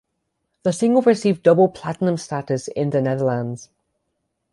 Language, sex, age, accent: English, male, under 19, United States English; England English